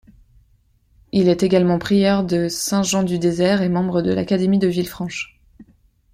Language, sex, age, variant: French, female, 30-39, Français de métropole